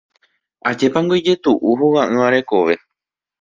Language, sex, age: Guarani, male, 19-29